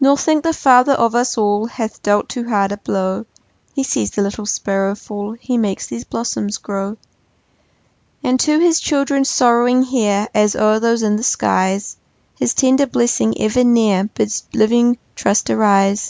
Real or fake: real